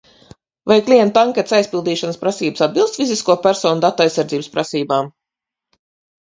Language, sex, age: Latvian, female, 50-59